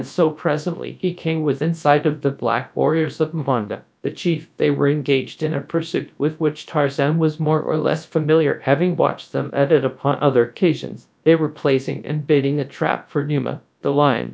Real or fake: fake